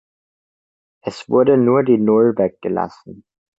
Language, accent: German, Österreichisches Deutsch